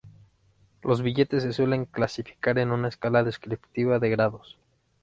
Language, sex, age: Spanish, male, 19-29